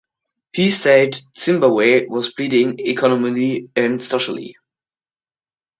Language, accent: English, Australian English